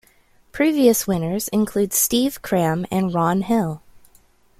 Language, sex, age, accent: English, female, 19-29, United States English